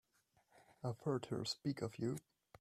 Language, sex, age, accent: English, male, 19-29, England English